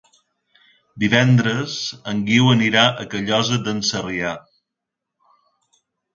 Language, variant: Catalan, Balear